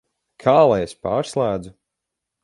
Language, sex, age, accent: Latvian, male, 19-29, Riga